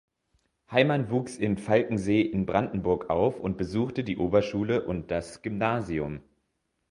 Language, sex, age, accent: German, male, 19-29, Deutschland Deutsch